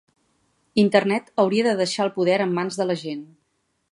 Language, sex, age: Catalan, female, 40-49